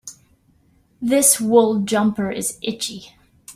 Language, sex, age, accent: English, female, 50-59, United States English